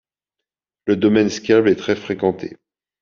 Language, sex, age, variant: French, male, 30-39, Français de métropole